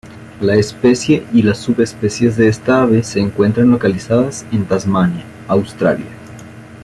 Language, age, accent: Spanish, 50-59, México